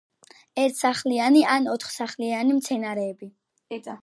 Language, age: Georgian, under 19